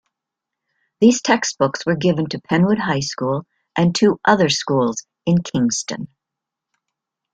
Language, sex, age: English, female, 60-69